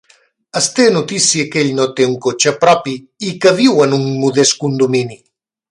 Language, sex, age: Catalan, male, 50-59